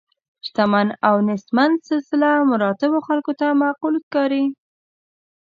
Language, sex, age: Pashto, female, under 19